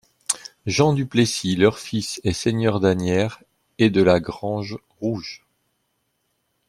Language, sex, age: French, male, 40-49